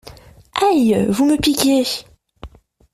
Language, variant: French, Français de métropole